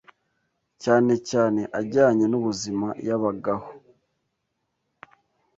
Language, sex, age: Kinyarwanda, male, 19-29